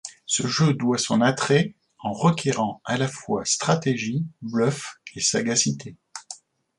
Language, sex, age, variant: French, male, 50-59, Français de métropole